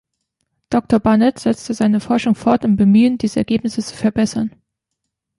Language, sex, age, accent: German, female, 19-29, Deutschland Deutsch